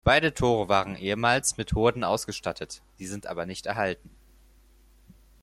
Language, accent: German, Deutschland Deutsch